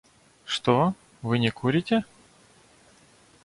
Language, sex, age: Russian, male, 30-39